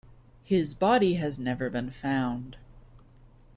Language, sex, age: English, female, 19-29